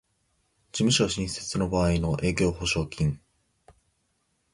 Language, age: Japanese, 19-29